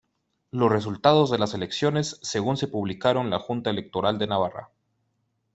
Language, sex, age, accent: Spanish, male, 19-29, América central